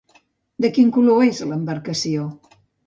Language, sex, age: Catalan, female, 70-79